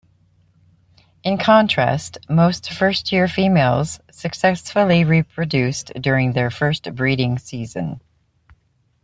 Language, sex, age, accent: English, female, 50-59, United States English